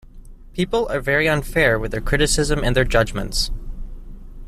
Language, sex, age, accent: English, male, 19-29, United States English